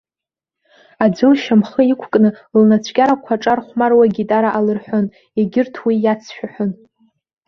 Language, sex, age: Abkhazian, female, 19-29